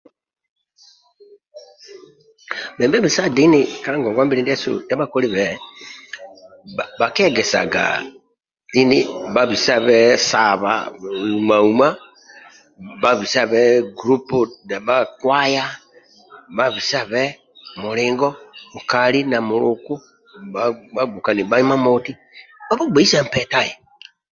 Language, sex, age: Amba (Uganda), male, 70-79